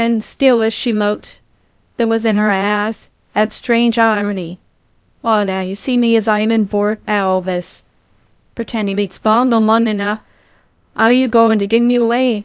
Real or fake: fake